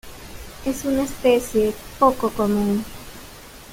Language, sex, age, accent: Spanish, female, 30-39, Caribe: Cuba, Venezuela, Puerto Rico, República Dominicana, Panamá, Colombia caribeña, México caribeño, Costa del golfo de México